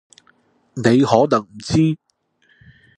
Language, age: Cantonese, 30-39